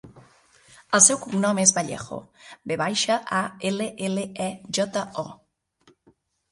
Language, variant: Catalan, Central